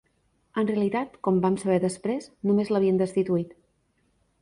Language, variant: Catalan, Central